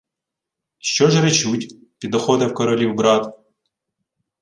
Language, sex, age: Ukrainian, male, 30-39